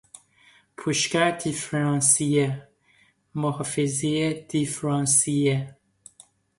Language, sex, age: Persian, male, 30-39